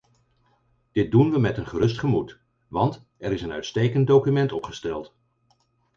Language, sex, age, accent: Dutch, male, 50-59, Nederlands Nederlands